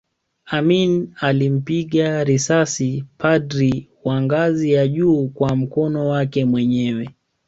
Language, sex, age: Swahili, male, 19-29